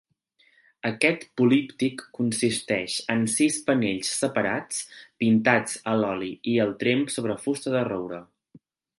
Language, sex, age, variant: Catalan, male, 19-29, Central